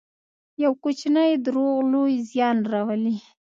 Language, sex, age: Pashto, female, 30-39